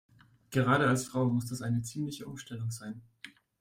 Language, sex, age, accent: German, male, 19-29, Deutschland Deutsch